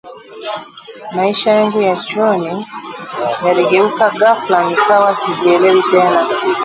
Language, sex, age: Swahili, female, 40-49